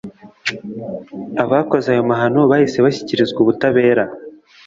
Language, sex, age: Kinyarwanda, male, 19-29